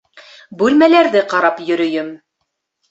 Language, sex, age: Bashkir, female, 30-39